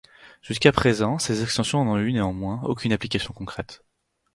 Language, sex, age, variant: French, male, 19-29, Français de métropole